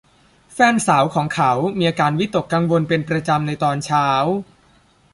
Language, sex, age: Thai, male, under 19